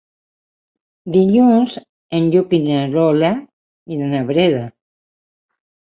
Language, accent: Catalan, aprenent (recent, des del castellà)